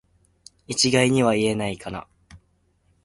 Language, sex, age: Japanese, male, 19-29